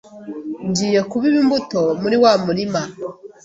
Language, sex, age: Kinyarwanda, female, 19-29